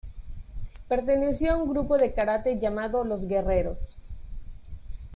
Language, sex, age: Spanish, female, 19-29